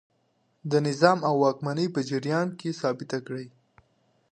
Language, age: Pashto, 19-29